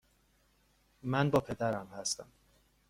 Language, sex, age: Persian, male, 19-29